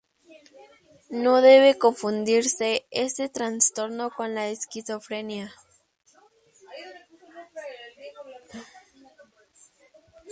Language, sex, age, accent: Spanish, female, under 19, México